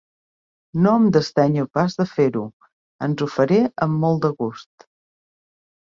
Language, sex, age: Catalan, female, 40-49